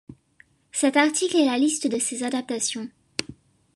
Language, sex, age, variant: French, female, under 19, Français de métropole